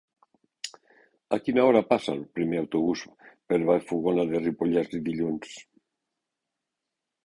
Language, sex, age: Catalan, male, 60-69